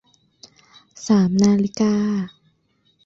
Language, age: Thai, 19-29